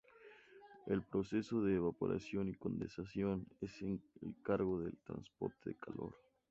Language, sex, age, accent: Spanish, male, 19-29, México